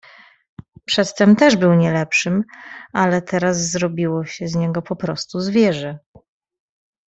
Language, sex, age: Polish, female, 30-39